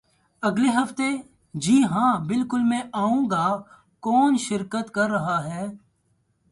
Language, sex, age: Urdu, male, 19-29